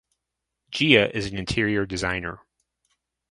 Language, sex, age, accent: English, male, 30-39, United States English